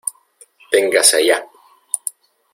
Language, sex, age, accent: Spanish, male, 40-49, Andino-Pacífico: Colombia, Perú, Ecuador, oeste de Bolivia y Venezuela andina